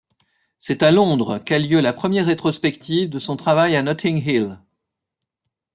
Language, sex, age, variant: French, male, 50-59, Français de métropole